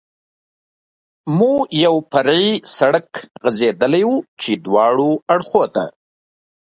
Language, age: Pashto, 30-39